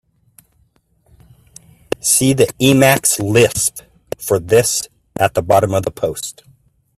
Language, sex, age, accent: English, male, 50-59, United States English